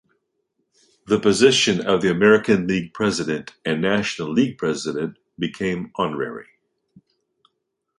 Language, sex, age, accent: English, male, 60-69, United States English